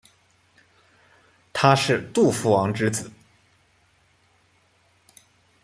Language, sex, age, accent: Chinese, male, 19-29, 出生地：湖北省